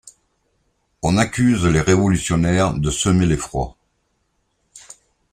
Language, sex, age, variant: French, male, 60-69, Français de métropole